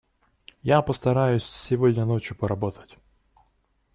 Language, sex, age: Russian, male, 19-29